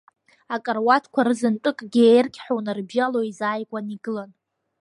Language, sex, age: Abkhazian, female, under 19